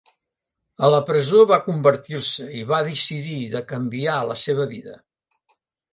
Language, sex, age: Catalan, male, 70-79